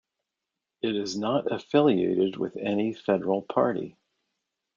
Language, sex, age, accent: English, male, 60-69, United States English